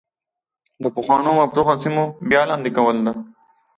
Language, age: Pashto, 19-29